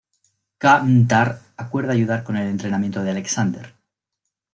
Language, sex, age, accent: Spanish, male, 30-39, España: Centro-Sur peninsular (Madrid, Toledo, Castilla-La Mancha)